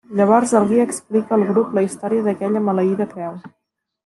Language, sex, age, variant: Catalan, female, 30-39, Central